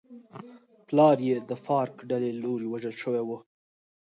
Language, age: Pashto, 19-29